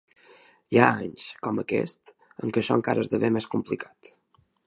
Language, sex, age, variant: Catalan, male, 19-29, Balear